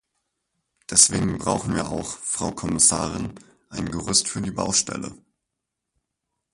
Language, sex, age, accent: German, male, 19-29, Deutschland Deutsch